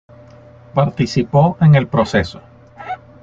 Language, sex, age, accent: Spanish, male, 30-39, Andino-Pacífico: Colombia, Perú, Ecuador, oeste de Bolivia y Venezuela andina